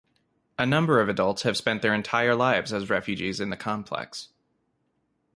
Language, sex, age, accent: English, male, 19-29, United States English